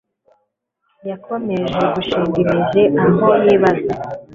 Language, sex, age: Kinyarwanda, female, 19-29